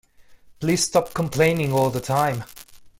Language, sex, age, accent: English, male, 19-29, United States English